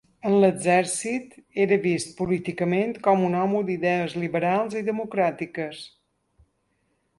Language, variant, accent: Catalan, Balear, menorquí